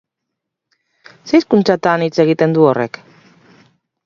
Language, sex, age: Basque, female, 40-49